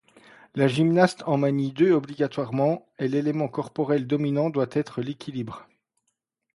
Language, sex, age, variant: French, male, 40-49, Français de métropole